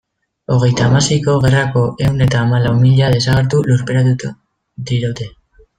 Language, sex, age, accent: Basque, female, 19-29, Mendebalekoa (Araba, Bizkaia, Gipuzkoako mendebaleko herri batzuk)